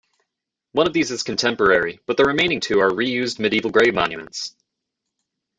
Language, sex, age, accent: English, male, 19-29, United States English